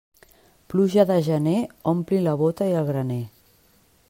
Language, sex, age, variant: Catalan, female, 40-49, Central